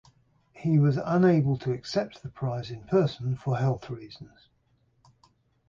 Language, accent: English, England English